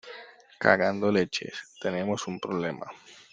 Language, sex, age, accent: Spanish, male, 19-29, Andino-Pacífico: Colombia, Perú, Ecuador, oeste de Bolivia y Venezuela andina